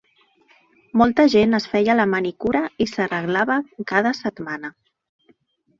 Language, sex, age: Catalan, female, 40-49